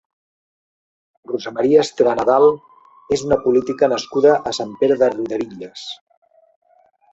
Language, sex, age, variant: Catalan, male, 60-69, Central